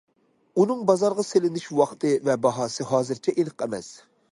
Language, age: Uyghur, 30-39